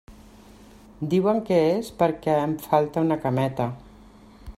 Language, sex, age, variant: Catalan, female, 60-69, Central